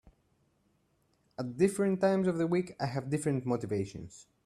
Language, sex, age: English, male, 19-29